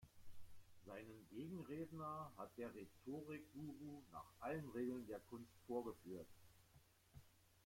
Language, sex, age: German, male, 50-59